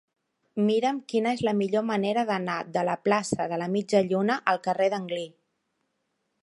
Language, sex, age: Catalan, female, 40-49